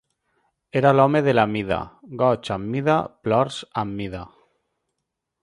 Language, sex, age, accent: Catalan, male, 30-39, valencià